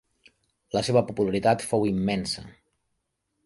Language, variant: Catalan, Central